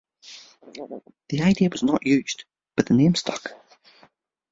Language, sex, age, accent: English, male, 30-39, Irish English